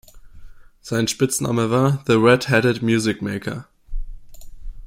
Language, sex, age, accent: German, male, 19-29, Deutschland Deutsch